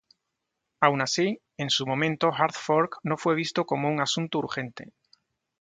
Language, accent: Spanish, España: Sur peninsular (Andalucia, Extremadura, Murcia)